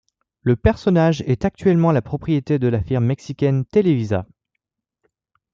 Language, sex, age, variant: French, male, 19-29, Français de métropole